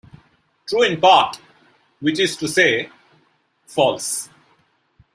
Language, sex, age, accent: English, male, 50-59, India and South Asia (India, Pakistan, Sri Lanka)